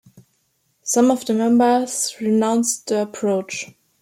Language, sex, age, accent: English, female, 19-29, England English